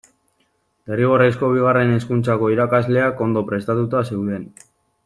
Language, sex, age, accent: Basque, male, 19-29, Mendebalekoa (Araba, Bizkaia, Gipuzkoako mendebaleko herri batzuk)